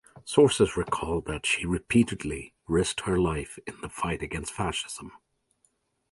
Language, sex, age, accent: English, male, 40-49, United States English